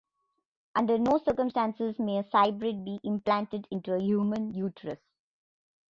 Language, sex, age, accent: English, female, 30-39, India and South Asia (India, Pakistan, Sri Lanka)